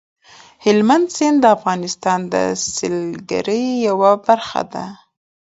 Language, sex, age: Pashto, female, 19-29